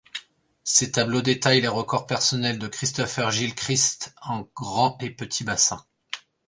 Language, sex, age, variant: French, male, 30-39, Français de métropole